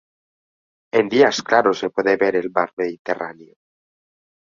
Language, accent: Spanish, Andino-Pacífico: Colombia, Perú, Ecuador, oeste de Bolivia y Venezuela andina